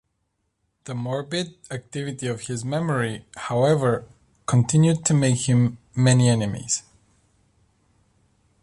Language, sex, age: English, male, 30-39